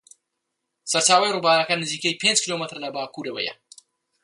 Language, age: Central Kurdish, 19-29